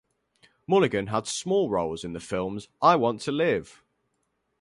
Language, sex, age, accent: English, male, 90+, England English